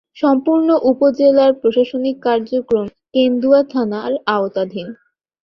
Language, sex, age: Bengali, female, 19-29